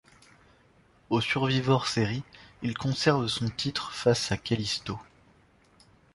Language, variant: French, Français de métropole